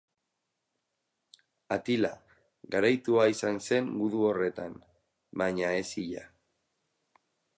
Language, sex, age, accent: Basque, male, 30-39, Mendebalekoa (Araba, Bizkaia, Gipuzkoako mendebaleko herri batzuk)